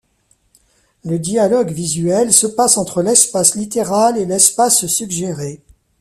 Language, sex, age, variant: French, male, 40-49, Français de métropole